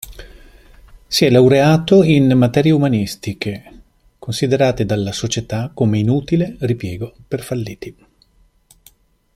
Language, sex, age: Italian, male, 50-59